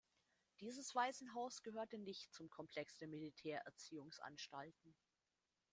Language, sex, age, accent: German, female, 30-39, Deutschland Deutsch